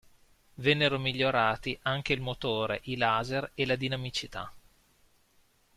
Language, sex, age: Italian, male, 30-39